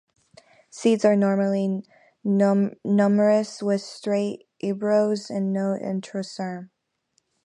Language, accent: English, United States English